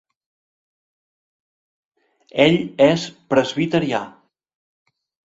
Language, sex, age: Catalan, male, 50-59